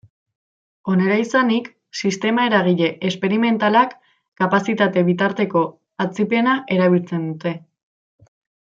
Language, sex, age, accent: Basque, female, 19-29, Mendebalekoa (Araba, Bizkaia, Gipuzkoako mendebaleko herri batzuk)